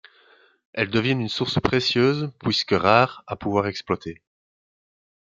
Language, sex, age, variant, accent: French, male, 30-39, Français d'Europe, Français de Belgique